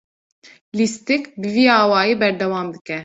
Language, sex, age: Kurdish, female, 19-29